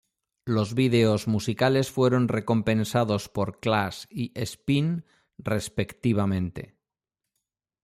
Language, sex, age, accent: Spanish, male, 50-59, España: Norte peninsular (Asturias, Castilla y León, Cantabria, País Vasco, Navarra, Aragón, La Rioja, Guadalajara, Cuenca)